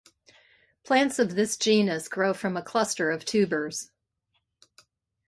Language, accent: English, United States English